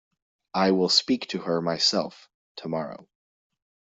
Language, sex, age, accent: English, male, 30-39, United States English